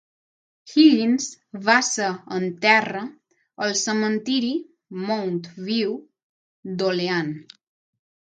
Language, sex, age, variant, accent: Catalan, female, under 19, Balear, balear; mallorquí